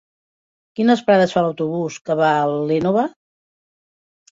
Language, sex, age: Catalan, female, 50-59